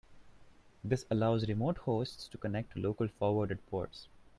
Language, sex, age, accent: English, male, 19-29, India and South Asia (India, Pakistan, Sri Lanka)